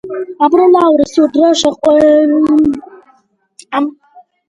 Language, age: Georgian, 30-39